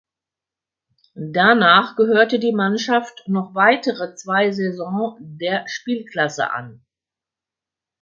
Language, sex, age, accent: German, female, 60-69, Deutschland Deutsch